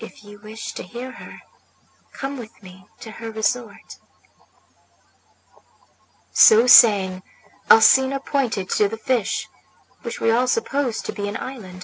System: none